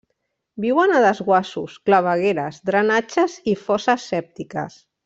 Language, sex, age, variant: Catalan, female, 40-49, Central